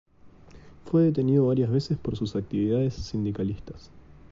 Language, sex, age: Spanish, male, 19-29